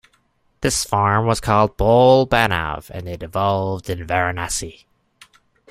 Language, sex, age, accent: English, male, 19-29, Canadian English